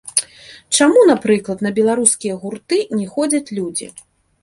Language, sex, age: Belarusian, female, 30-39